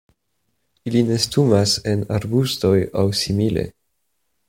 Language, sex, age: Esperanto, male, 19-29